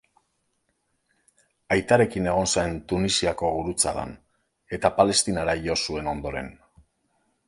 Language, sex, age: Basque, male, 40-49